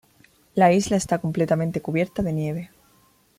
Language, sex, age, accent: Spanish, female, 19-29, España: Sur peninsular (Andalucia, Extremadura, Murcia)